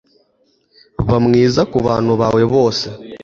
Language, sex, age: Kinyarwanda, male, under 19